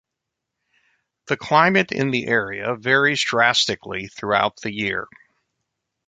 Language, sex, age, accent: English, male, 60-69, United States English